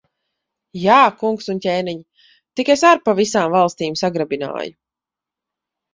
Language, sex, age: Latvian, female, 30-39